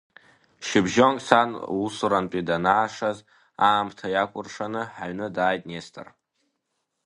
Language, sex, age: Abkhazian, male, under 19